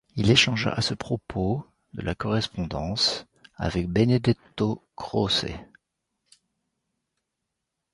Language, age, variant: French, 60-69, Français de métropole